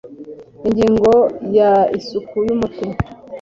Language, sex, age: Kinyarwanda, female, 40-49